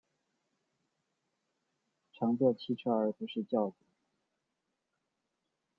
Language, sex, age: Chinese, male, 19-29